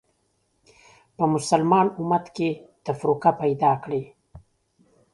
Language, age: Pashto, 40-49